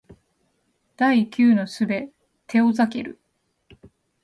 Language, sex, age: Japanese, female, 19-29